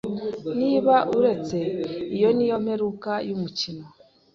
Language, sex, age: Kinyarwanda, female, 19-29